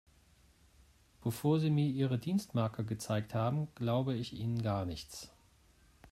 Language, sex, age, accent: German, male, 40-49, Deutschland Deutsch